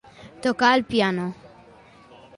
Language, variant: Catalan, Septentrional